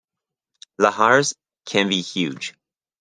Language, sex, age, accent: English, male, 30-39, United States English